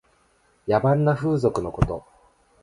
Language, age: Japanese, 19-29